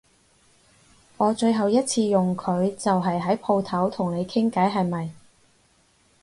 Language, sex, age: Cantonese, female, 19-29